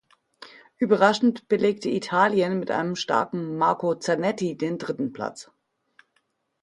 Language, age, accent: German, 40-49, Deutschland Deutsch